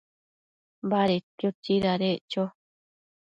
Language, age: Matsés, 19-29